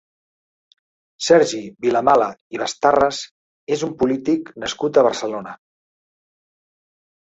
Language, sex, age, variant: Catalan, male, 60-69, Central